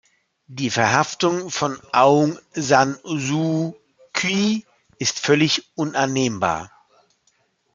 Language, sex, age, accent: German, male, 50-59, Deutschland Deutsch